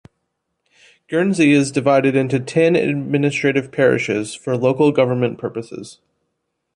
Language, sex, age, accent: English, male, 30-39, United States English